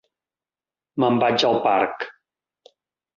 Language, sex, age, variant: Catalan, male, 50-59, Central